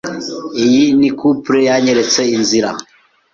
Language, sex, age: Kinyarwanda, male, 19-29